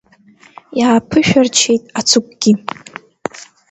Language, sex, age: Abkhazian, female, under 19